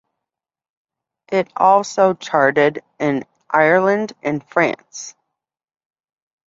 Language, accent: English, United States English